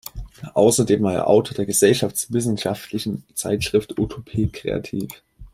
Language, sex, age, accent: German, male, under 19, Deutschland Deutsch